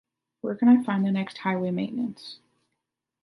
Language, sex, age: English, female, 19-29